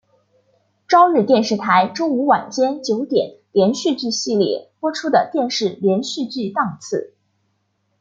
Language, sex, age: Chinese, female, 19-29